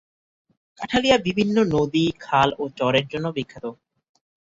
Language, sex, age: Bengali, male, 19-29